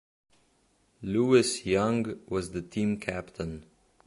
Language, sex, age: English, male, under 19